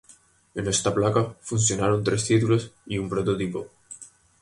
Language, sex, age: Spanish, male, 19-29